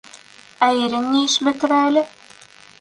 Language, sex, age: Bashkir, female, 19-29